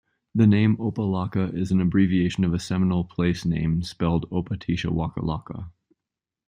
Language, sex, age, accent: English, male, 30-39, United States English